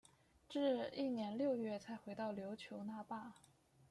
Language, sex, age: Chinese, female, 19-29